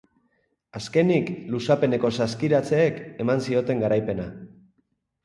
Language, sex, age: Basque, male, 40-49